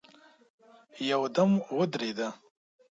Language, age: Pashto, 19-29